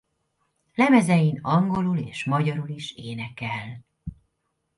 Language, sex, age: Hungarian, female, 40-49